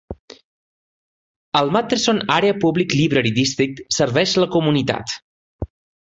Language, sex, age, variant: Catalan, male, 40-49, Central